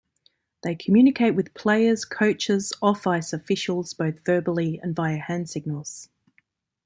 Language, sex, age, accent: English, female, 40-49, Australian English